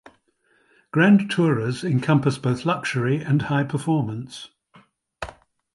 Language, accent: English, England English